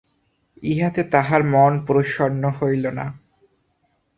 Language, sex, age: Bengali, male, 19-29